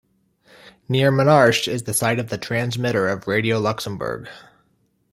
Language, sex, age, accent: English, male, 30-39, United States English